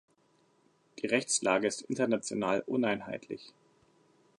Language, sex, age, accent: German, male, 30-39, Deutschland Deutsch